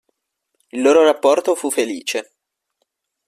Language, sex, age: Italian, male, 19-29